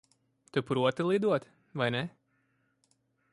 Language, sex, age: Latvian, male, 30-39